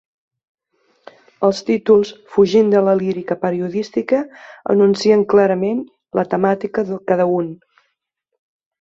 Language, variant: Catalan, Septentrional